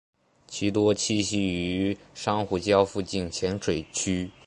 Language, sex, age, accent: Chinese, male, under 19, 出生地：浙江省